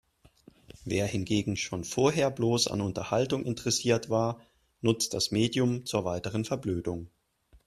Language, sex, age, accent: German, male, 40-49, Deutschland Deutsch